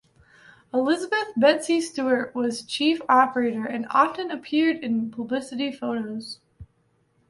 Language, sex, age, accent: English, female, 19-29, United States English